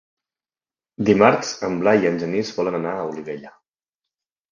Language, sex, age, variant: Catalan, male, 19-29, Central